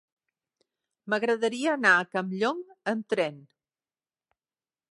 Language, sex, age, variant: Catalan, female, 60-69, Central